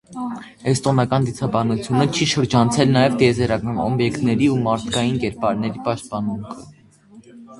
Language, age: Armenian, under 19